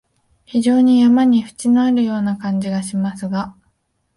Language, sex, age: Japanese, female, 19-29